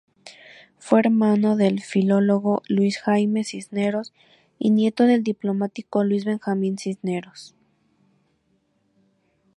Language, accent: Spanish, México